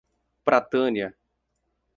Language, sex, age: Portuguese, male, 19-29